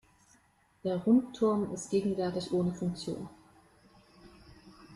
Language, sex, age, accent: German, female, 19-29, Deutschland Deutsch